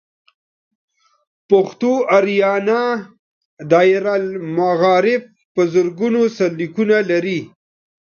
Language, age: Pashto, 30-39